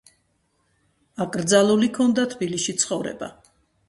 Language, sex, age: Georgian, female, 60-69